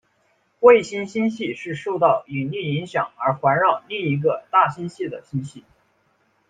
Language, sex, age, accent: Chinese, male, 19-29, 出生地：湖南省